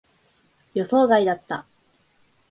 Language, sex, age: Japanese, female, 19-29